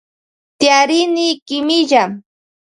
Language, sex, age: Loja Highland Quichua, female, 19-29